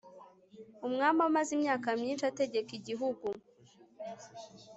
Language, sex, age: Kinyarwanda, female, 19-29